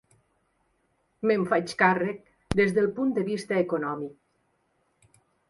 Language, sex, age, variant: Catalan, female, 50-59, Central